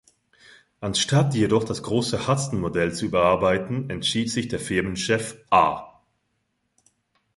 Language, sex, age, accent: German, male, 30-39, Schweizerdeutsch